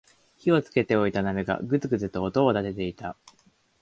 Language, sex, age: Japanese, male, under 19